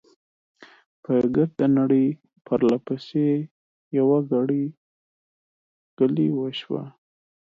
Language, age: Pashto, 19-29